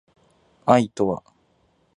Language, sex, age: Japanese, male, 19-29